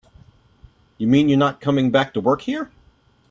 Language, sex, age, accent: English, male, 40-49, United States English